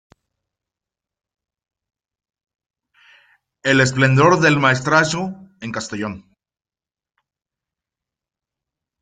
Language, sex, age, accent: Spanish, male, 40-49, México